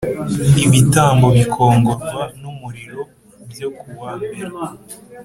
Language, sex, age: Kinyarwanda, male, 19-29